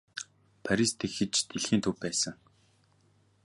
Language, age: Mongolian, 19-29